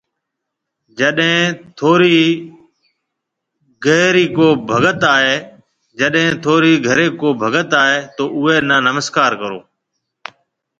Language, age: Marwari (Pakistan), 40-49